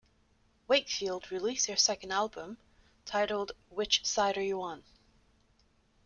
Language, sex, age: English, female, 30-39